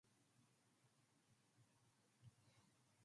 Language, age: English, 19-29